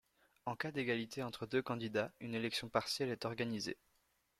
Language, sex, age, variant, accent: French, male, under 19, Français d'Europe, Français de Belgique